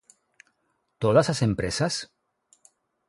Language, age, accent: Galician, 40-49, Normativo (estándar); Neofalante